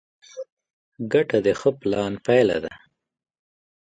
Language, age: Pashto, 19-29